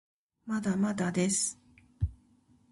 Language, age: Japanese, 30-39